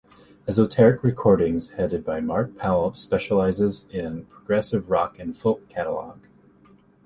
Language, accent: English, United States English